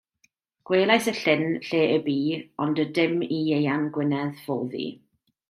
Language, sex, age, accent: Welsh, female, 30-39, Y Deyrnas Unedig Cymraeg